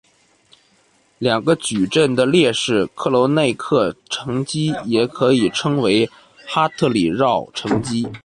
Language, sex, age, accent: Chinese, male, 19-29, 出生地：北京市